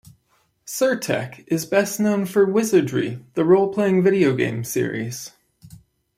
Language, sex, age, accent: English, male, 19-29, Canadian English